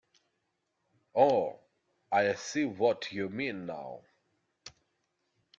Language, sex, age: English, male, 19-29